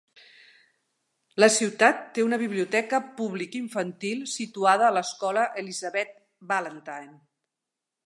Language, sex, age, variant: Catalan, female, 50-59, Central